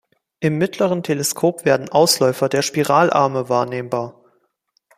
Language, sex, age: German, male, 19-29